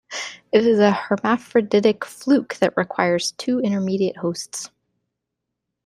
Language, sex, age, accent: English, female, 30-39, United States English